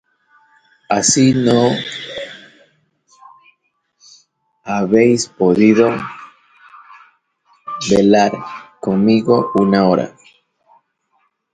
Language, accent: Spanish, Andino-Pacífico: Colombia, Perú, Ecuador, oeste de Bolivia y Venezuela andina